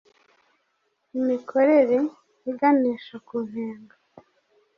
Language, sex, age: Kinyarwanda, female, 30-39